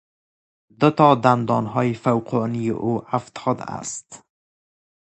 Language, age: Persian, 19-29